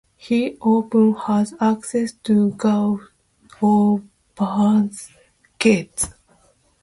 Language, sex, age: English, female, 30-39